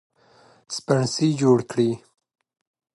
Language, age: Pashto, 30-39